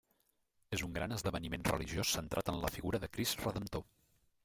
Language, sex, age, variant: Catalan, male, 30-39, Nord-Occidental